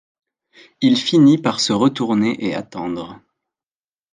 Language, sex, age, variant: French, male, 19-29, Français de métropole